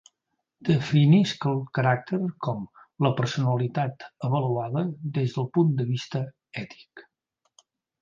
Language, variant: Catalan, Central